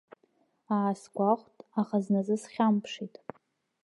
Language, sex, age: Abkhazian, female, under 19